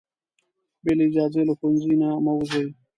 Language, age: Pashto, 19-29